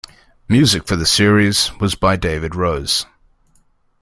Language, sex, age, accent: English, male, 19-29, England English